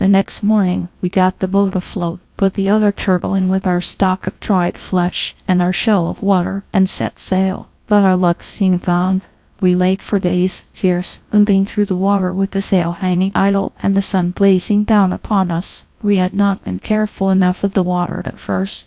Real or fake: fake